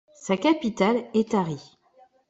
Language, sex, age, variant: French, female, 30-39, Français de métropole